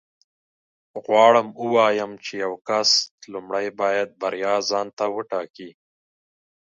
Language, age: Pashto, 30-39